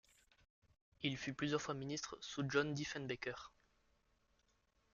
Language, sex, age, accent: French, male, under 19, Français du sud de la France